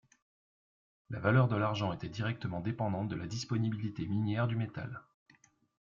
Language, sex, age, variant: French, male, 30-39, Français de métropole